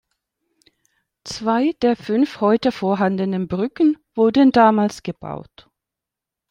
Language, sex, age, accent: German, male, 40-49, Deutschland Deutsch